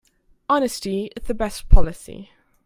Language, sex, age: English, female, 19-29